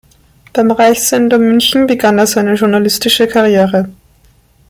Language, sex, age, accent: German, female, 19-29, Österreichisches Deutsch